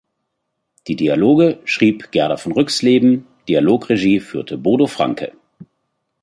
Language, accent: German, Deutschland Deutsch